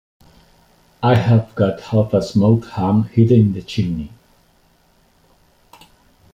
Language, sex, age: English, male, 50-59